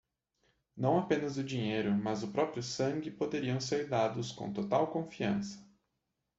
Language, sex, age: Portuguese, male, 19-29